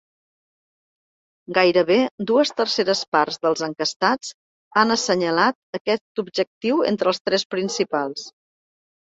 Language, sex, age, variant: Catalan, female, 50-59, Central